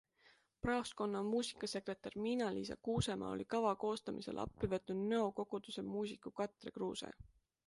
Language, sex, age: Estonian, female, 19-29